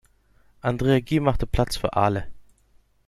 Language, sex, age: German, male, 30-39